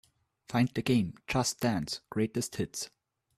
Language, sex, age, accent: English, male, 19-29, United States English